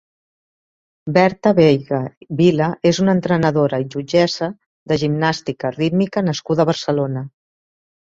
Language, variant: Catalan, Central